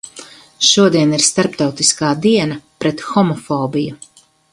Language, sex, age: Latvian, female, 50-59